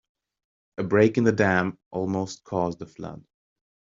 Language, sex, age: English, male, 30-39